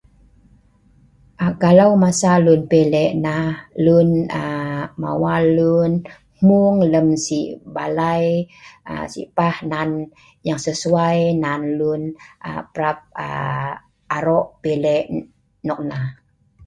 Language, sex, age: Sa'ban, female, 50-59